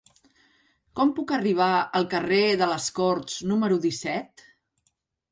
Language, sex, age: Catalan, female, 50-59